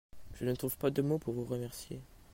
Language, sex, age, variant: French, male, under 19, Français de métropole